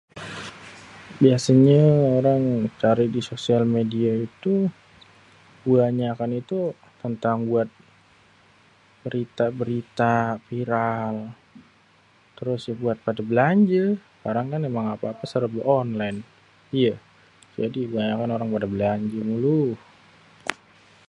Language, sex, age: Betawi, male, 30-39